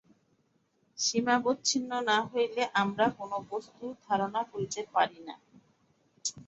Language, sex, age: Bengali, female, 19-29